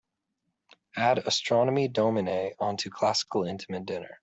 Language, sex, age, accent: English, male, 30-39, United States English